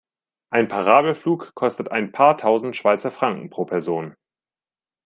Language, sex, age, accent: German, male, 19-29, Deutschland Deutsch